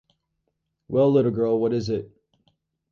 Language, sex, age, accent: English, male, 30-39, United States English